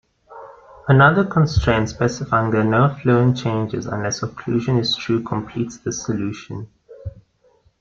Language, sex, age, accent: English, male, 19-29, Southern African (South Africa, Zimbabwe, Namibia)